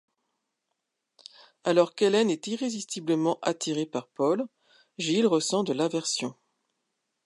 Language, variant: French, Français de métropole